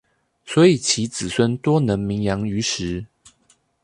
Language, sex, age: Chinese, male, 19-29